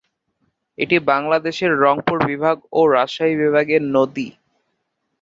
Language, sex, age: Bengali, male, 19-29